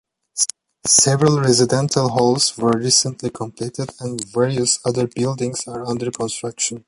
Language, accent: English, Australian English